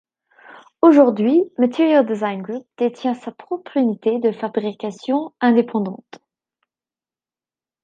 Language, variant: French, Français de métropole